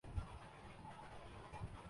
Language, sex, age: Urdu, male, 19-29